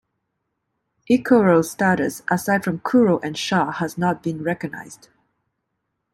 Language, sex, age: English, female, 30-39